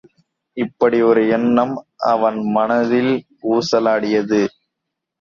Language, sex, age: Tamil, male, 19-29